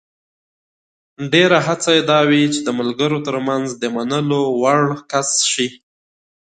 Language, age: Pashto, 19-29